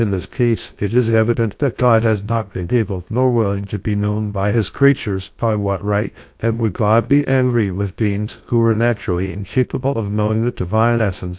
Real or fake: fake